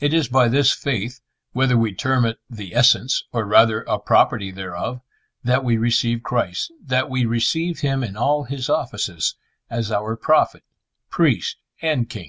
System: none